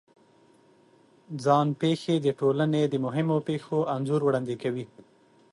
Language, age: Pashto, 30-39